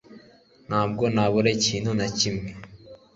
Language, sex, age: Kinyarwanda, male, 19-29